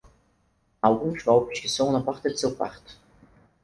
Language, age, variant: Portuguese, under 19, Portuguese (Brasil)